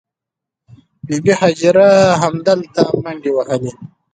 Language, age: Pashto, 19-29